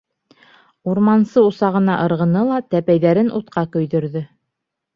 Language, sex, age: Bashkir, female, 30-39